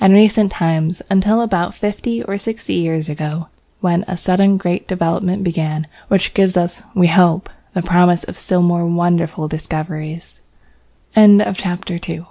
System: none